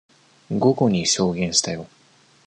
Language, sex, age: Japanese, male, under 19